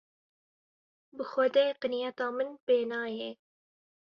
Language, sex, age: Kurdish, female, 19-29